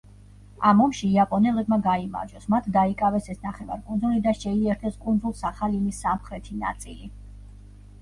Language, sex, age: Georgian, female, 40-49